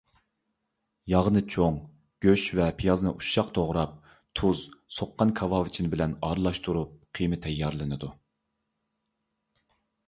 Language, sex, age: Uyghur, male, 30-39